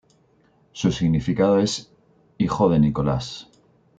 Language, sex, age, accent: Spanish, male, 30-39, España: Norte peninsular (Asturias, Castilla y León, Cantabria, País Vasco, Navarra, Aragón, La Rioja, Guadalajara, Cuenca)